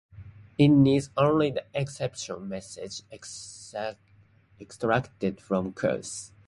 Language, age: English, 19-29